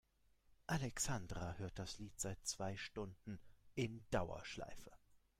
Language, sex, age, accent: German, male, 30-39, Deutschland Deutsch